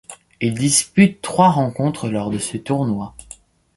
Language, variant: French, Français de métropole